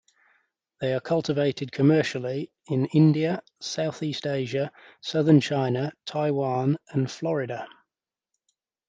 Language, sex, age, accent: English, male, 30-39, England English